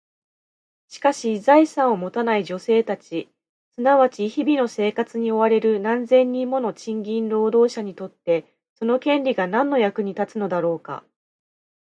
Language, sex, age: Japanese, female, 30-39